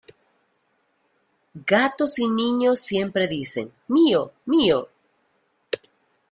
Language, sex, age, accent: Spanish, female, 40-49, América central